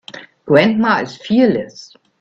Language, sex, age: English, female, 40-49